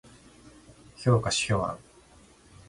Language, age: Japanese, 30-39